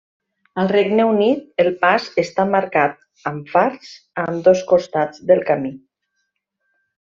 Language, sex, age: Catalan, female, 50-59